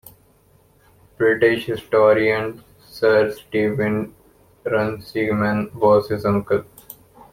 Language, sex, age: English, male, 19-29